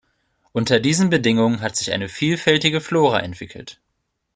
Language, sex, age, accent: German, male, 19-29, Deutschland Deutsch